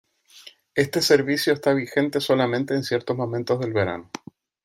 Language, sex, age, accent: Spanish, male, 30-39, España: Islas Canarias